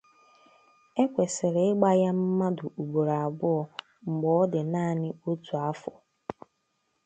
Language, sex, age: Igbo, female, 30-39